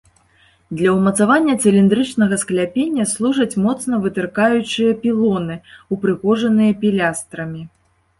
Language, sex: Belarusian, female